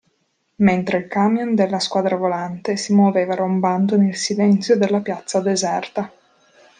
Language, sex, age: Italian, female, 19-29